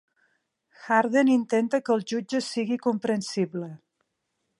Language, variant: Catalan, Nord-Occidental